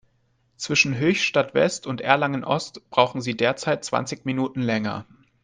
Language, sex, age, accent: German, male, 19-29, Deutschland Deutsch